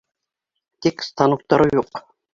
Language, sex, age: Bashkir, female, 60-69